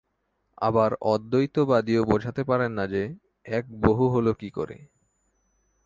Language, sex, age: Bengali, male, 19-29